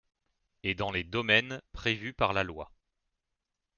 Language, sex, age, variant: French, male, 40-49, Français de métropole